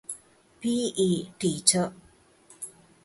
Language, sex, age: Divehi, female, 40-49